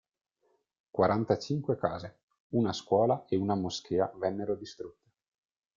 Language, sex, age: Italian, male, 19-29